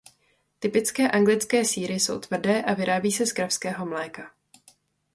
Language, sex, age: Czech, female, 19-29